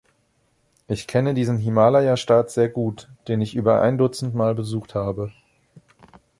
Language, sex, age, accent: German, male, 19-29, Deutschland Deutsch